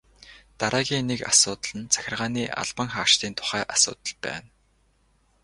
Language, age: Mongolian, 19-29